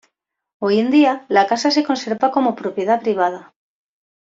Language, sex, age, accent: Spanish, female, 40-49, España: Sur peninsular (Andalucia, Extremadura, Murcia)